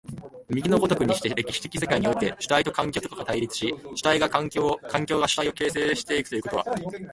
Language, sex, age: Japanese, male, 19-29